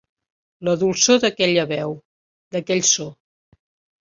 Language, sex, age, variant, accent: Catalan, female, 50-59, Septentrional, Empordanès